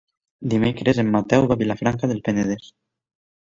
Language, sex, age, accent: Catalan, male, 19-29, valencià